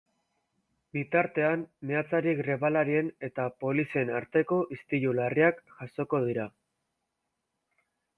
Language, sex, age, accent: Basque, male, under 19, Mendebalekoa (Araba, Bizkaia, Gipuzkoako mendebaleko herri batzuk)